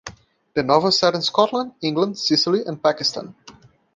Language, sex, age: English, male, 30-39